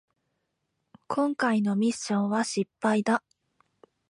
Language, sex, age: Japanese, female, 19-29